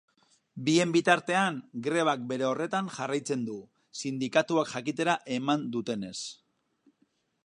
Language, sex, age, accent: Basque, male, 30-39, Mendebalekoa (Araba, Bizkaia, Gipuzkoako mendebaleko herri batzuk)